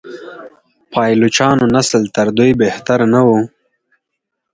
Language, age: Pashto, 19-29